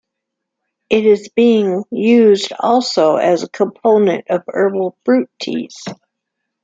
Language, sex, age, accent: English, female, 50-59, United States English